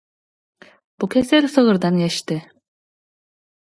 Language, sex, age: Turkmen, female, 19-29